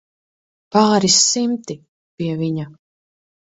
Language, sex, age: Latvian, female, 30-39